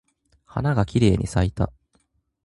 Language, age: Japanese, 19-29